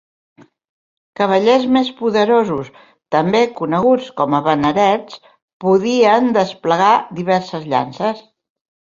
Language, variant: Catalan, Central